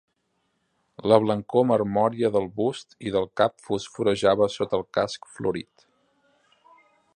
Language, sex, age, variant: Catalan, male, 30-39, Central